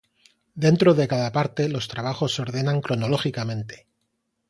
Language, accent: Spanish, España: Centro-Sur peninsular (Madrid, Toledo, Castilla-La Mancha)